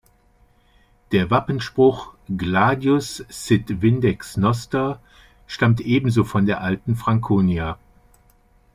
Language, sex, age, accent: German, male, 60-69, Deutschland Deutsch